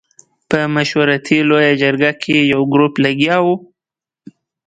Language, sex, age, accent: Pashto, male, 19-29, معیاري پښتو